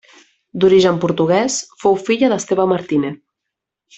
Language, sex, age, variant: Catalan, female, 19-29, Central